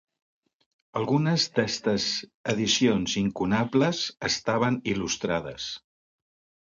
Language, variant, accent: Catalan, Central, Barcelonès